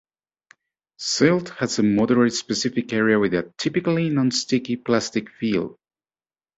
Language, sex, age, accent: English, male, 40-49, United States English